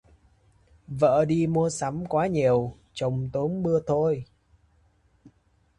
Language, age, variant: Vietnamese, 19-29, Hà Nội